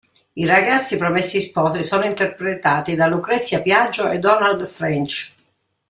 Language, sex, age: Italian, female, 60-69